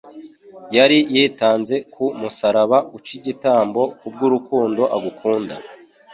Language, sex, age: Kinyarwanda, female, 19-29